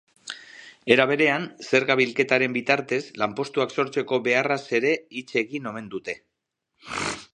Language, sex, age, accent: Basque, male, 40-49, Mendebalekoa (Araba, Bizkaia, Gipuzkoako mendebaleko herri batzuk)